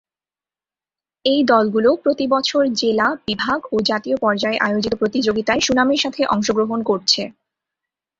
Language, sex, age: Bengali, female, 19-29